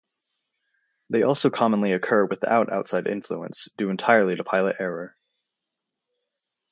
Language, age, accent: English, 19-29, United States English